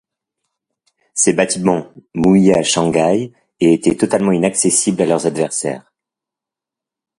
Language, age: French, 40-49